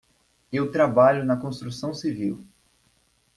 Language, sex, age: Portuguese, male, 19-29